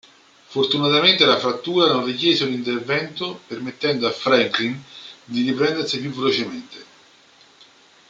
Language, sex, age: Italian, male, 40-49